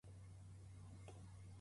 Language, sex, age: Japanese, female, 40-49